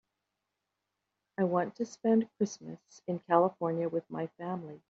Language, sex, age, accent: English, female, 60-69, United States English